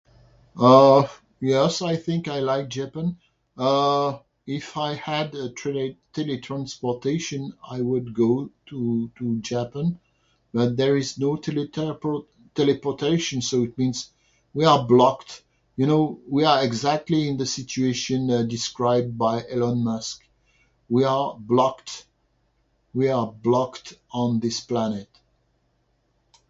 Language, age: English, 60-69